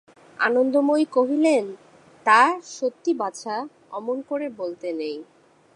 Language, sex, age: Bengali, female, 19-29